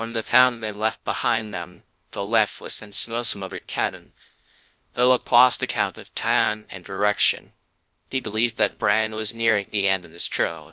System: TTS, VITS